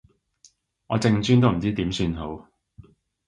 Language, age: Cantonese, 30-39